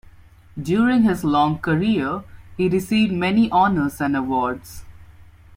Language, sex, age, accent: English, male, 19-29, India and South Asia (India, Pakistan, Sri Lanka)